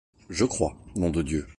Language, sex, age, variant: French, male, 30-39, Français de métropole